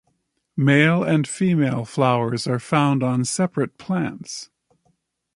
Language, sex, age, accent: English, male, 60-69, Canadian English